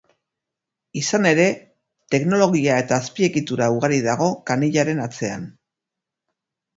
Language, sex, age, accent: Basque, female, 50-59, Erdialdekoa edo Nafarra (Gipuzkoa, Nafarroa)